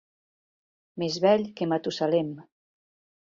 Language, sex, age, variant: Catalan, female, 50-59, Septentrional